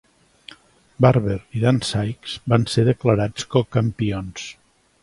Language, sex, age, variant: Catalan, male, 60-69, Central